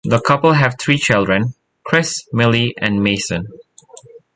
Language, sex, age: English, male, 19-29